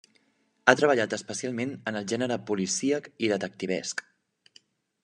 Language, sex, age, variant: Catalan, male, 19-29, Central